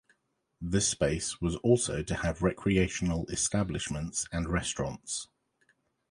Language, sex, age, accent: English, male, 40-49, England English